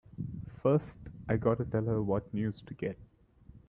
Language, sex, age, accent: English, male, 19-29, India and South Asia (India, Pakistan, Sri Lanka)